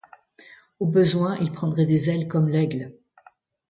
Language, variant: French, Français de métropole